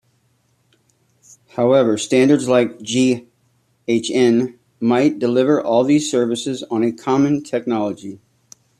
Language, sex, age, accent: English, male, 40-49, United States English